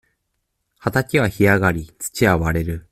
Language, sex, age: Japanese, male, 19-29